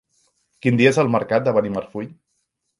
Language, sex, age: Catalan, male, 40-49